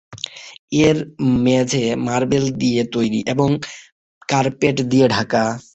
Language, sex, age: Bengali, male, 19-29